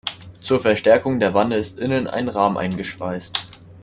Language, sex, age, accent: German, male, under 19, Deutschland Deutsch